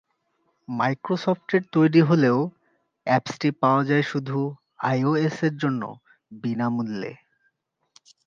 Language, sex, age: Bengali, male, 19-29